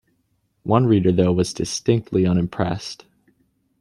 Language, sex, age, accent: English, male, 19-29, United States English